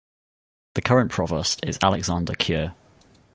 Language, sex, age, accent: English, male, 30-39, England English